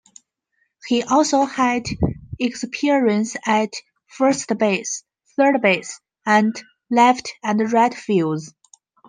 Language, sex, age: English, female, 30-39